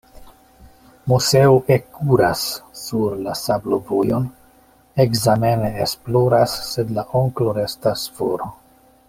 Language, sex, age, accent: Esperanto, male, 50-59, Internacia